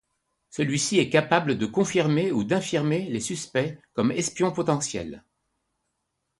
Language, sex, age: French, male, 60-69